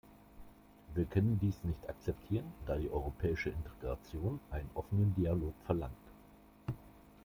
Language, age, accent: German, 50-59, Deutschland Deutsch